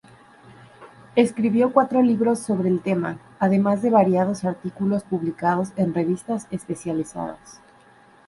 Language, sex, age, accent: Spanish, female, under 19, México